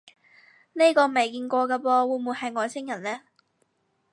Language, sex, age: Cantonese, female, 19-29